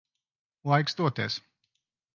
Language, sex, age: Latvian, male, 40-49